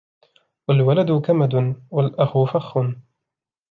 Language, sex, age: Arabic, male, 19-29